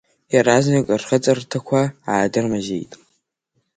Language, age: Abkhazian, under 19